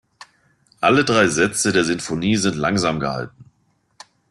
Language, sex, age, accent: German, male, 40-49, Deutschland Deutsch